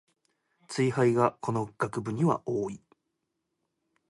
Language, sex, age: Japanese, male, 19-29